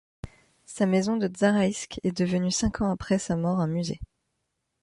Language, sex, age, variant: French, female, 19-29, Français de métropole